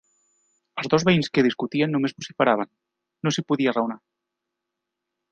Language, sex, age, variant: Catalan, male, 30-39, Central